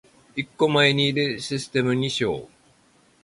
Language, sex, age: Japanese, male, 70-79